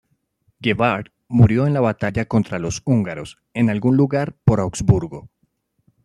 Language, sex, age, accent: Spanish, male, 30-39, Andino-Pacífico: Colombia, Perú, Ecuador, oeste de Bolivia y Venezuela andina